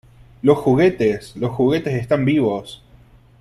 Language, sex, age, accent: Spanish, male, 19-29, Rioplatense: Argentina, Uruguay, este de Bolivia, Paraguay